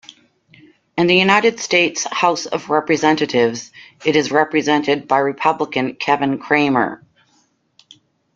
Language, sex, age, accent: English, female, 50-59, United States English